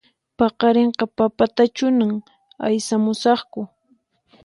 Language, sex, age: Puno Quechua, female, 19-29